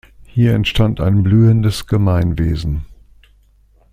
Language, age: German, 60-69